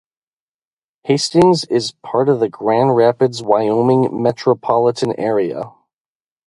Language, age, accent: English, 19-29, United States English; midwest